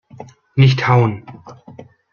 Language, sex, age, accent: German, male, 19-29, Deutschland Deutsch